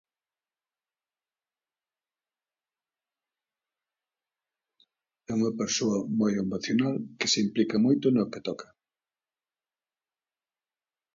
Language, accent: Galician, Central (gheada)